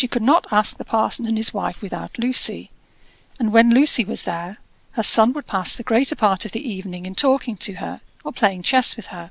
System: none